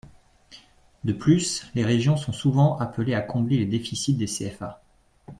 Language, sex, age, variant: French, male, 30-39, Français de métropole